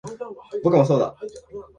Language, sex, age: Japanese, male, 19-29